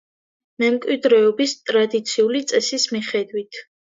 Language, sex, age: Georgian, female, under 19